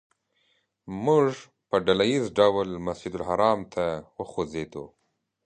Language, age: Pashto, 30-39